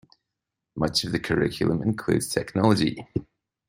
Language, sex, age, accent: English, male, 40-49, Scottish English